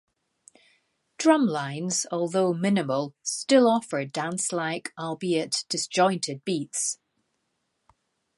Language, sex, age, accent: English, female, 50-59, Scottish English